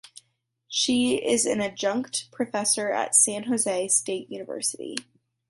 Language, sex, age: English, female, under 19